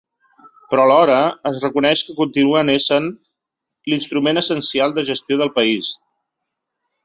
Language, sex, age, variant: Catalan, male, 40-49, Central